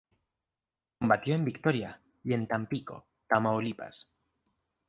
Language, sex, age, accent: Spanish, male, 19-29, España: Norte peninsular (Asturias, Castilla y León, Cantabria, País Vasco, Navarra, Aragón, La Rioja, Guadalajara, Cuenca)